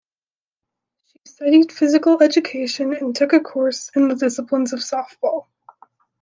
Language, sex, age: English, female, under 19